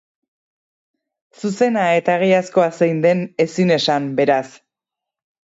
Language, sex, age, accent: Basque, female, 30-39, Erdialdekoa edo Nafarra (Gipuzkoa, Nafarroa)